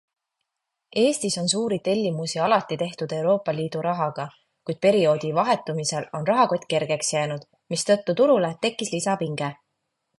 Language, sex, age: Estonian, female, 30-39